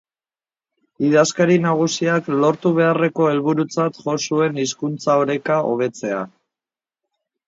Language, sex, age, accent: Basque, female, 50-59, Mendebalekoa (Araba, Bizkaia, Gipuzkoako mendebaleko herri batzuk)